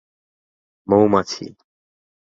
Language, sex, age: Bengali, male, 19-29